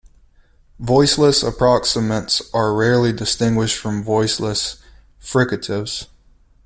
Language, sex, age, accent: English, male, 19-29, United States English